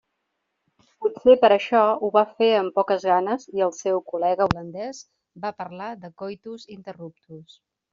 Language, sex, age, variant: Catalan, female, 40-49, Central